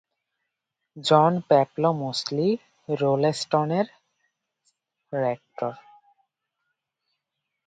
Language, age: Bengali, 19-29